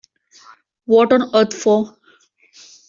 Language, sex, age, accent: English, female, 19-29, India and South Asia (India, Pakistan, Sri Lanka)